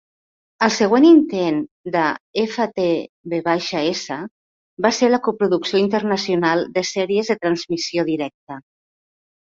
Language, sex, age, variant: Catalan, female, 50-59, Central